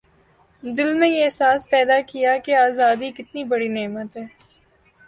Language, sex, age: Urdu, female, 19-29